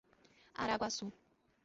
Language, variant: Portuguese, Portuguese (Brasil)